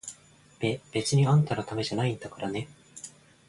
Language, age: Japanese, 19-29